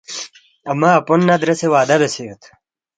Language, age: Balti, 19-29